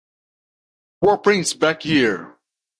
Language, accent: English, India and South Asia (India, Pakistan, Sri Lanka)